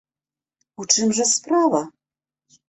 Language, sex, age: Belarusian, female, 50-59